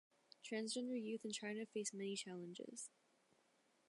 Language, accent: English, United States English